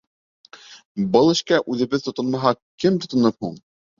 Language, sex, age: Bashkir, male, 19-29